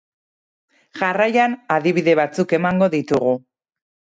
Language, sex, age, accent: Basque, female, 30-39, Erdialdekoa edo Nafarra (Gipuzkoa, Nafarroa)